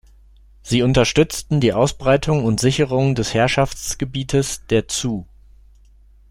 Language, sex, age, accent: German, male, 40-49, Deutschland Deutsch